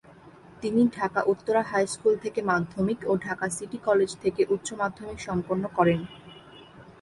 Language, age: Bengali, 19-29